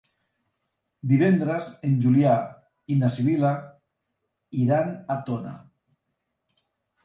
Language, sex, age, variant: Catalan, male, 50-59, Central